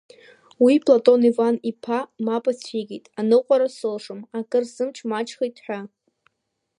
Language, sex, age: Abkhazian, female, under 19